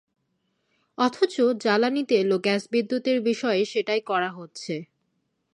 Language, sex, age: Bengali, female, 19-29